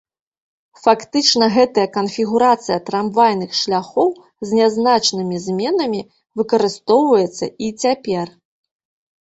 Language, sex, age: Belarusian, female, 30-39